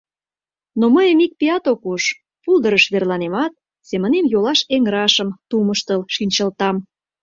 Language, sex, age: Mari, female, 30-39